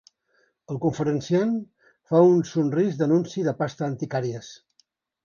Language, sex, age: Catalan, male, 70-79